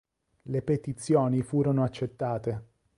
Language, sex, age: Italian, male, 30-39